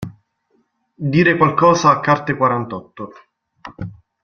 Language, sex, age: Italian, male, 19-29